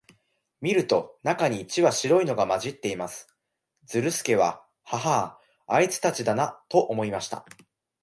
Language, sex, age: Japanese, male, under 19